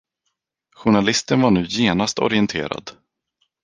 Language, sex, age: Swedish, male, 19-29